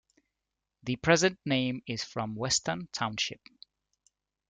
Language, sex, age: English, male, 30-39